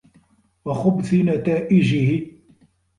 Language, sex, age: Arabic, male, 30-39